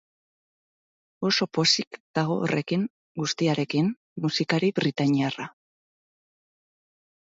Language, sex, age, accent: Basque, female, 30-39, Mendebalekoa (Araba, Bizkaia, Gipuzkoako mendebaleko herri batzuk)